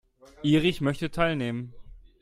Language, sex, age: German, male, 19-29